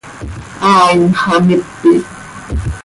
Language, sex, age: Seri, female, 40-49